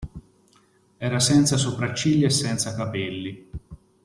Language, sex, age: Italian, male, 40-49